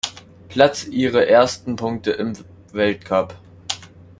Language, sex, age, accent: German, male, under 19, Deutschland Deutsch